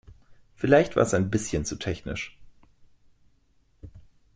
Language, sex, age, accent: German, male, 30-39, Deutschland Deutsch